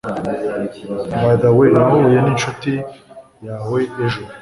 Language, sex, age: Kinyarwanda, male, 19-29